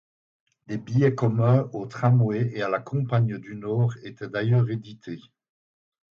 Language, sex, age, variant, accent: French, male, 60-69, Français d'Europe, Français de Belgique